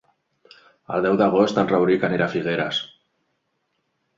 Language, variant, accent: Catalan, Central, central